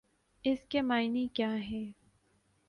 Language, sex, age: Urdu, female, 19-29